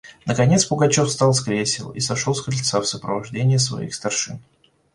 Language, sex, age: Russian, male, 19-29